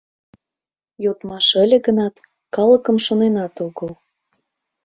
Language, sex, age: Mari, female, 19-29